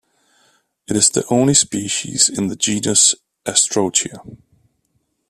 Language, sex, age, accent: English, male, 30-39, United States English